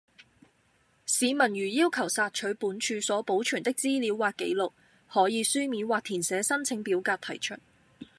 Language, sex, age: Cantonese, female, 19-29